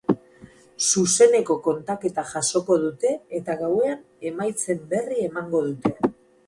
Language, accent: Basque, Mendebalekoa (Araba, Bizkaia, Gipuzkoako mendebaleko herri batzuk)